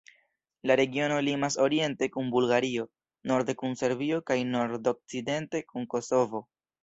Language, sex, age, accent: Esperanto, male, 19-29, Internacia